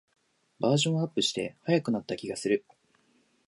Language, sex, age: Japanese, male, 19-29